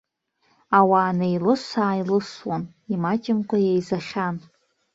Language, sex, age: Abkhazian, female, 19-29